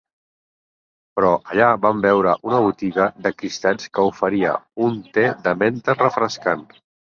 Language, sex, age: Catalan, male, 40-49